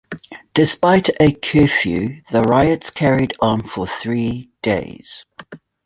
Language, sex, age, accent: English, female, 50-59, New Zealand English